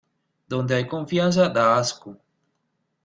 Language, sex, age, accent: Spanish, male, 30-39, Caribe: Cuba, Venezuela, Puerto Rico, República Dominicana, Panamá, Colombia caribeña, México caribeño, Costa del golfo de México